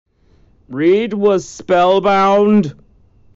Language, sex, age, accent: English, male, 30-39, Canadian English